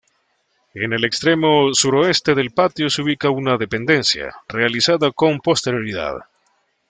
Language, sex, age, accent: Spanish, male, 30-39, América central